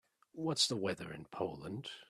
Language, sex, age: English, male, 19-29